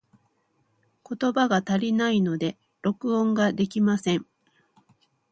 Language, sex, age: Japanese, female, 40-49